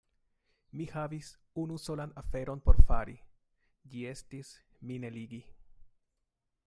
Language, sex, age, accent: Esperanto, male, 19-29, Internacia